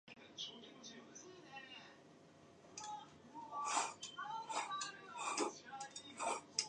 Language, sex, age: English, female, 19-29